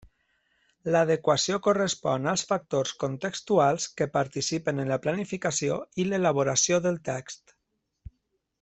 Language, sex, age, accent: Catalan, male, 30-39, valencià